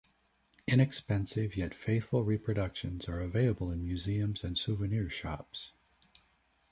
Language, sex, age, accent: English, male, 60-69, United States English